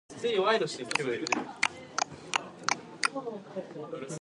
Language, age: English, under 19